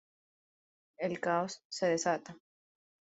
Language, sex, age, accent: Spanish, female, 19-29, Andino-Pacífico: Colombia, Perú, Ecuador, oeste de Bolivia y Venezuela andina